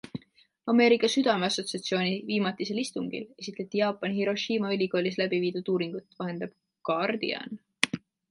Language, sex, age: Estonian, female, 19-29